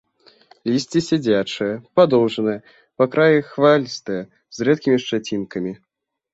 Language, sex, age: Belarusian, male, under 19